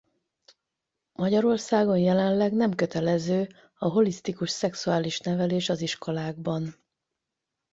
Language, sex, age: Hungarian, female, 50-59